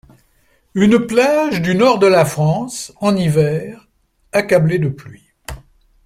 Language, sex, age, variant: French, male, 70-79, Français de métropole